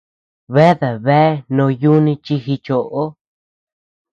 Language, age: Tepeuxila Cuicatec, under 19